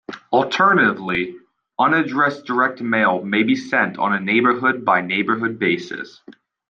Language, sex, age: English, male, 19-29